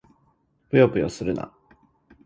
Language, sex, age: Japanese, male, 19-29